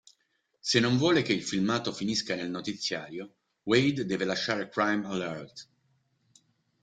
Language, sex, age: Italian, male, 50-59